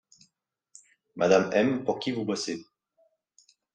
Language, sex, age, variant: French, male, 30-39, Français de métropole